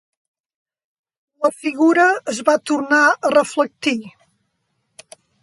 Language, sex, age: Catalan, female, 60-69